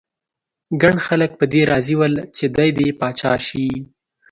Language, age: Pashto, 19-29